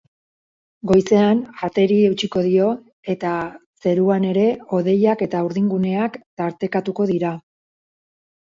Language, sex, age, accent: Basque, female, 40-49, Erdialdekoa edo Nafarra (Gipuzkoa, Nafarroa)